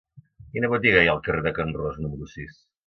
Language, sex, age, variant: Catalan, male, 60-69, Central